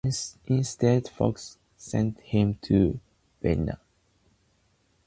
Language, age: English, under 19